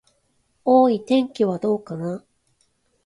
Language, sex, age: Japanese, female, 30-39